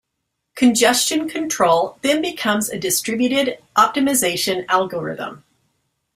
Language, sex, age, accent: English, female, 50-59, United States English